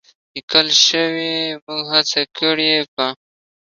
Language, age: Pashto, 19-29